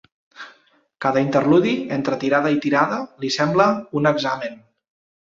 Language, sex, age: Catalan, male, 40-49